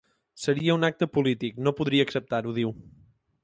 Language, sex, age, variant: Catalan, male, 19-29, Central